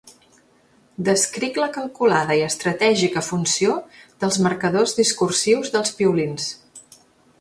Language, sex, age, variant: Catalan, female, 40-49, Central